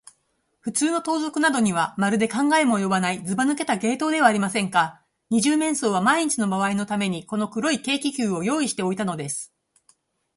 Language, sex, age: Japanese, female, 50-59